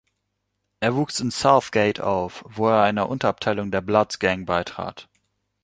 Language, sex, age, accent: German, male, 19-29, Deutschland Deutsch